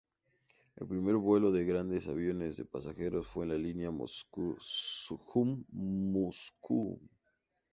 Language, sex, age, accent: Spanish, male, 19-29, México